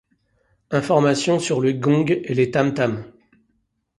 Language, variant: French, Français de métropole